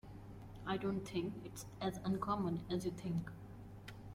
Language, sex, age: English, female, 19-29